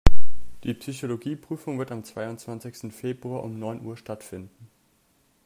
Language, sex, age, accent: German, male, 19-29, Deutschland Deutsch